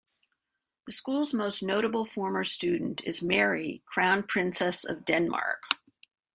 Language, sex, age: English, female, 50-59